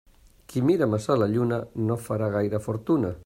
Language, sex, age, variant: Catalan, male, 60-69, Nord-Occidental